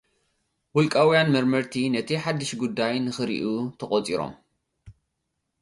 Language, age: Tigrinya, 19-29